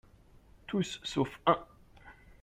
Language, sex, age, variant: French, male, 40-49, Français de métropole